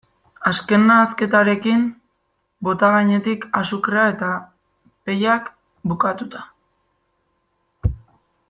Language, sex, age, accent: Basque, female, 19-29, Mendebalekoa (Araba, Bizkaia, Gipuzkoako mendebaleko herri batzuk)